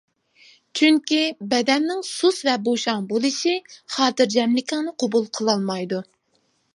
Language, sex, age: Uyghur, female, 30-39